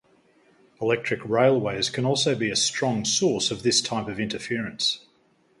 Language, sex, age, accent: English, male, 50-59, Australian English